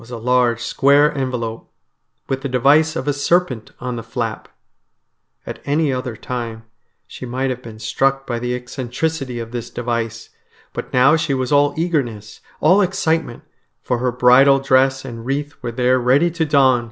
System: none